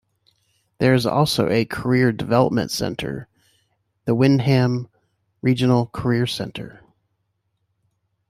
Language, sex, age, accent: English, male, 50-59, United States English